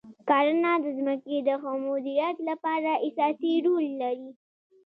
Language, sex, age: Pashto, female, under 19